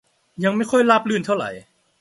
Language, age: Thai, under 19